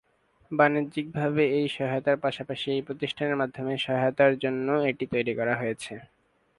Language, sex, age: Bengali, male, 19-29